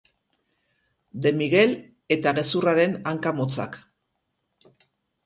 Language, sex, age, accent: Basque, female, 50-59, Erdialdekoa edo Nafarra (Gipuzkoa, Nafarroa)